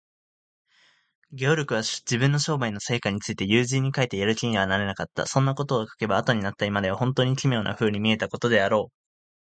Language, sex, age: Japanese, male, 19-29